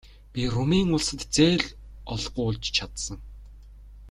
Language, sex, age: Mongolian, male, 19-29